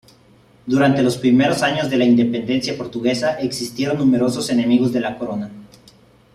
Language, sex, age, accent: Spanish, male, 30-39, México